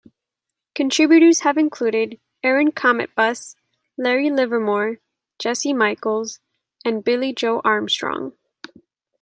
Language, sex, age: English, female, 19-29